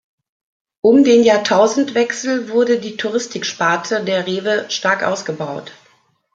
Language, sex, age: German, female, 50-59